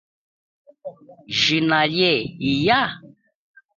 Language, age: Chokwe, 30-39